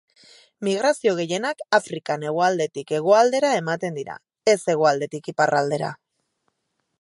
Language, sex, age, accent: Basque, female, 30-39, Erdialdekoa edo Nafarra (Gipuzkoa, Nafarroa)